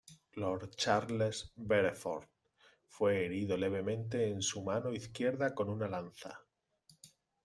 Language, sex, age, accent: Spanish, male, 30-39, España: Sur peninsular (Andalucia, Extremadura, Murcia)